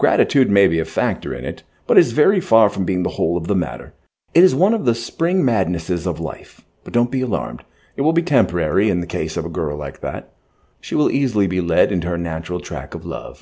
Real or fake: real